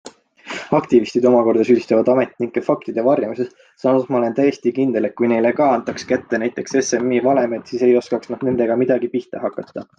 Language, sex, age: Estonian, male, 19-29